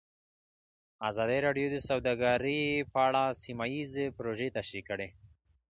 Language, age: Pashto, 19-29